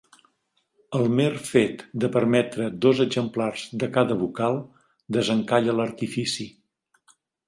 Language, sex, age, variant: Catalan, male, 60-69, Nord-Occidental